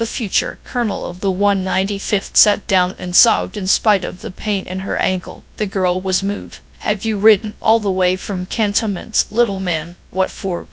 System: TTS, GradTTS